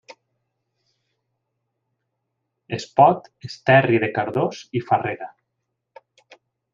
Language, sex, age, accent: Catalan, male, 40-49, valencià